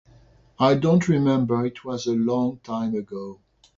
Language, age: English, 60-69